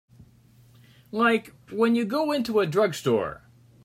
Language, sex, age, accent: English, male, 60-69, United States English